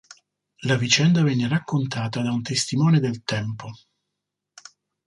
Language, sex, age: Italian, male, 50-59